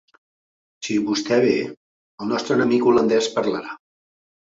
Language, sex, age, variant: Catalan, male, 50-59, Central